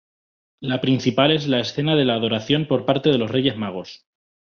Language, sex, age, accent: Spanish, male, 19-29, España: Centro-Sur peninsular (Madrid, Toledo, Castilla-La Mancha)